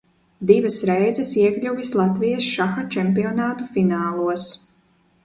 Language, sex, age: Latvian, female, 19-29